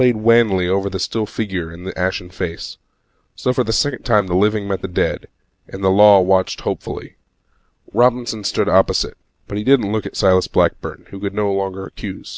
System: none